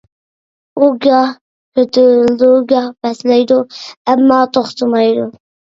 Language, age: Uyghur, under 19